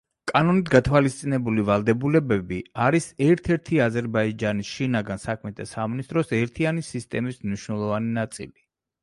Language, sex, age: Georgian, male, 40-49